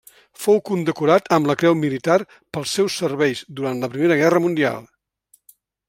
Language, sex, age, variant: Catalan, male, 70-79, Central